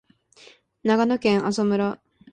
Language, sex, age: Japanese, female, 19-29